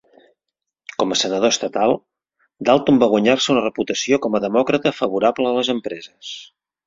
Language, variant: Catalan, Central